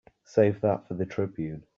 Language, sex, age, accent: English, male, 30-39, England English